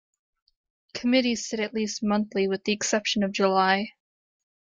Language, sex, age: English, female, 30-39